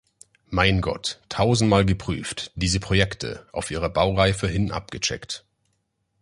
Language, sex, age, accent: German, male, 19-29, Deutschland Deutsch